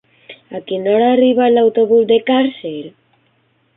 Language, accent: Catalan, valencià